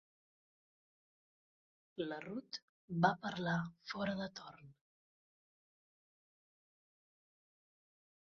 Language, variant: Catalan, Central